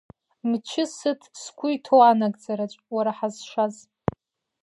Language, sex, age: Abkhazian, female, 19-29